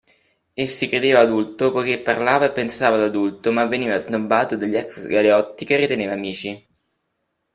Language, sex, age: Italian, male, 19-29